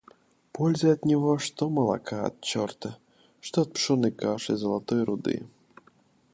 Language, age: Russian, 30-39